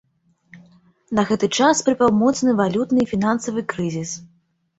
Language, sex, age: Belarusian, female, 19-29